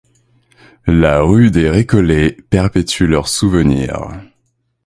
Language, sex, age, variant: French, male, 19-29, Français de métropole